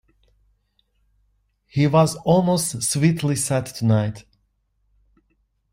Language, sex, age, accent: English, male, 19-29, United States English